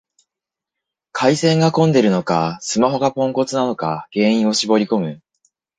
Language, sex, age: Japanese, male, 30-39